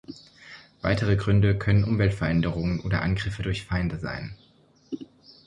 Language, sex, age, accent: German, male, 19-29, Deutschland Deutsch